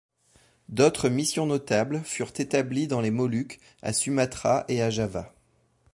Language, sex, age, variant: French, male, 30-39, Français de métropole